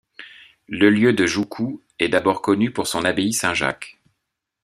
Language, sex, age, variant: French, male, 50-59, Français de métropole